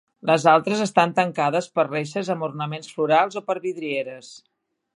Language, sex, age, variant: Catalan, female, 50-59, Central